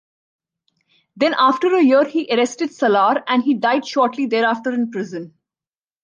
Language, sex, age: English, female, 30-39